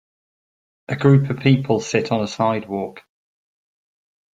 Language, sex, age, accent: English, male, 40-49, England English